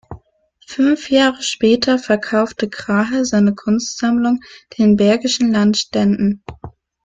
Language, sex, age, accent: German, female, 19-29, Deutschland Deutsch